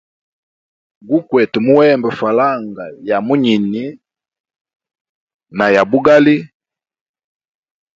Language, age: Hemba, 40-49